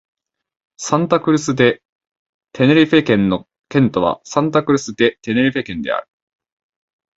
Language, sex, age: Japanese, male, 19-29